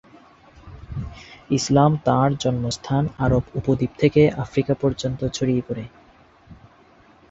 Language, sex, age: Bengali, male, 19-29